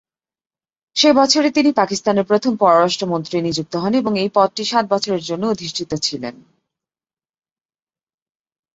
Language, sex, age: Bengali, female, 30-39